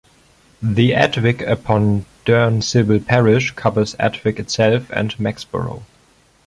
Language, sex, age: English, male, 19-29